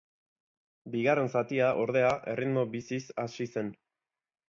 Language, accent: Basque, Erdialdekoa edo Nafarra (Gipuzkoa, Nafarroa)